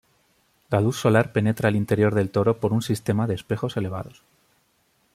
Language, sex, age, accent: Spanish, male, 30-39, España: Centro-Sur peninsular (Madrid, Toledo, Castilla-La Mancha)